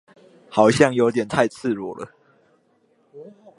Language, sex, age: Chinese, male, under 19